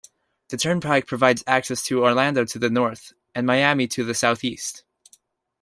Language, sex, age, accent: English, male, 19-29, Canadian English